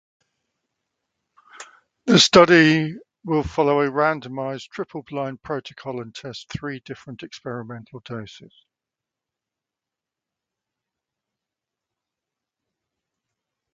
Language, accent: English, England English